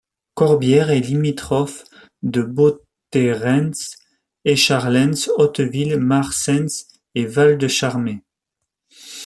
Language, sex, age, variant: French, male, 40-49, Français de métropole